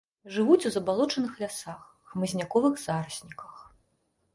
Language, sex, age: Belarusian, female, 30-39